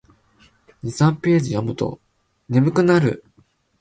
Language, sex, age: Japanese, male, 19-29